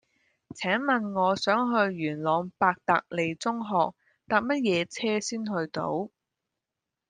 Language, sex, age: Cantonese, female, 19-29